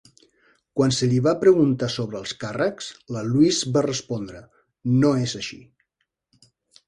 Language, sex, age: Catalan, male, 50-59